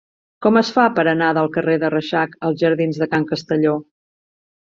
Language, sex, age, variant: Catalan, female, 50-59, Central